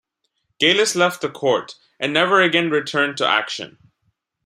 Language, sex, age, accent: English, male, under 19, India and South Asia (India, Pakistan, Sri Lanka)